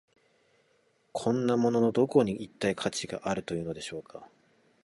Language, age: Japanese, 19-29